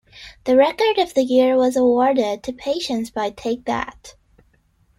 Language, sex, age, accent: English, female, 19-29, United States English